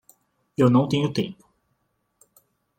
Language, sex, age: Portuguese, male, 19-29